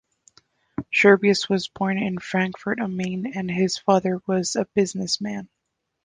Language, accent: English, Canadian English